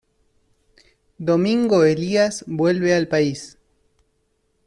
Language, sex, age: Spanish, male, 30-39